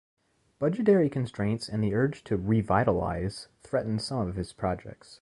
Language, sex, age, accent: English, male, 19-29, United States English